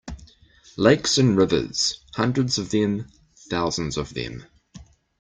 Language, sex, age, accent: English, male, 40-49, New Zealand English